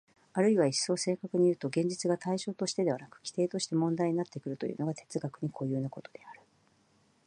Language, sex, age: Japanese, female, 50-59